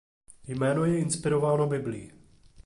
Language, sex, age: Czech, male, 30-39